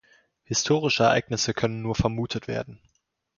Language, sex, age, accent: German, male, under 19, Deutschland Deutsch